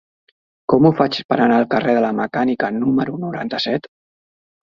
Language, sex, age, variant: Catalan, male, 40-49, Central